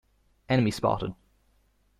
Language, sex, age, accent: English, male, 19-29, Irish English